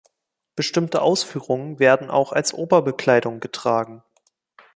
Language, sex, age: German, male, 19-29